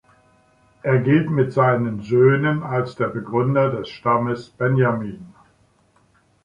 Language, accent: German, Deutschland Deutsch